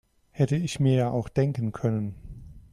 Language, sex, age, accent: German, male, 50-59, Deutschland Deutsch